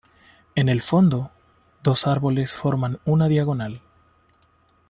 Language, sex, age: Spanish, male, 30-39